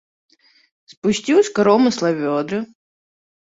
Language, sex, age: Belarusian, female, 19-29